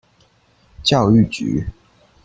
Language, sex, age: Chinese, male, 19-29